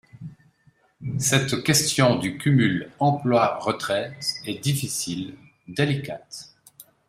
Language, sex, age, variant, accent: French, male, 50-59, Français d'Europe, Français de Suisse